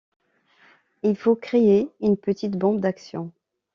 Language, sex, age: French, female, 30-39